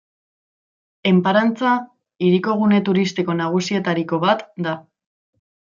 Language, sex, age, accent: Basque, female, 19-29, Mendebalekoa (Araba, Bizkaia, Gipuzkoako mendebaleko herri batzuk)